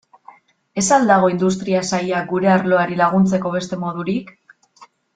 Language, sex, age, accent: Basque, female, 19-29, Mendebalekoa (Araba, Bizkaia, Gipuzkoako mendebaleko herri batzuk)